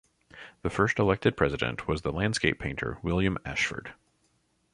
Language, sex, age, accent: English, male, 30-39, United States English